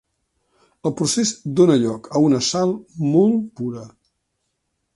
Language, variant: Catalan, Central